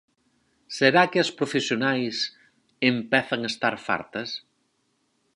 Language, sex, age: Galician, male, 40-49